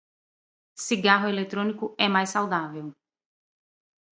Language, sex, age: Portuguese, female, 30-39